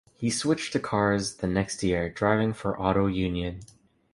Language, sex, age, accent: English, male, 19-29, United States English